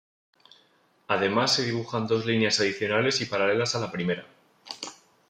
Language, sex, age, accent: Spanish, male, 19-29, España: Centro-Sur peninsular (Madrid, Toledo, Castilla-La Mancha)